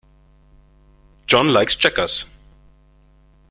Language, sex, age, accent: English, male, 30-39, United States English